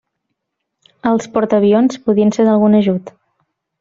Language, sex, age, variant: Catalan, female, 19-29, Central